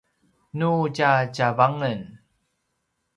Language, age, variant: Paiwan, 30-39, pinayuanan a kinaikacedasan (東排灣語)